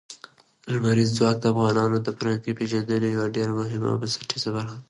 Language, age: Pashto, 19-29